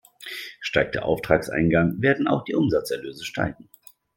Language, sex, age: German, male, 40-49